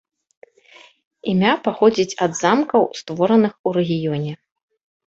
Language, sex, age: Belarusian, female, 30-39